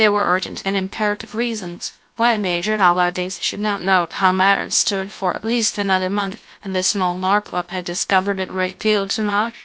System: TTS, GlowTTS